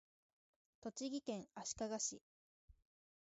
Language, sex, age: Japanese, female, 19-29